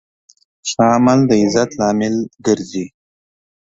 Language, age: Pashto, 19-29